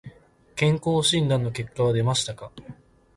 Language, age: Japanese, 19-29